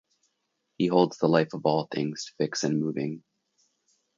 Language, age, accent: English, 40-49, United States English